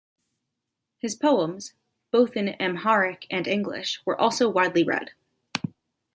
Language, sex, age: English, female, 19-29